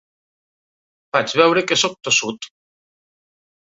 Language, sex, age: Catalan, male, 40-49